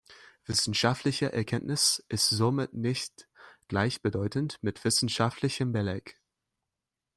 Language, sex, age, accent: German, male, 19-29, Deutschland Deutsch